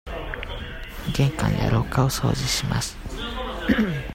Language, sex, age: Japanese, male, 19-29